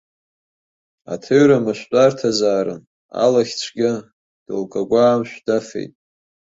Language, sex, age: Abkhazian, male, under 19